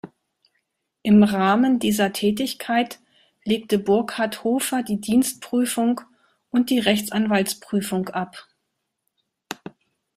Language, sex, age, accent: German, female, 40-49, Deutschland Deutsch